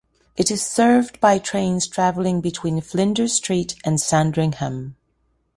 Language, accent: English, Canadian English